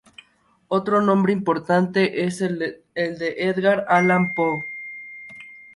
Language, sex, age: Spanish, female, under 19